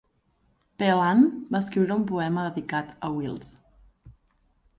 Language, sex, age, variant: Catalan, female, 19-29, Central